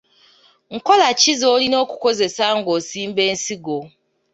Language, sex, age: Ganda, female, 19-29